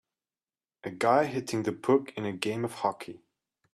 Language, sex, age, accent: English, male, 19-29, United States English